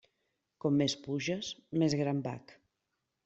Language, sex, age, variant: Catalan, female, 40-49, Central